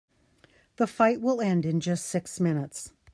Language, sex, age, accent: English, female, 60-69, United States English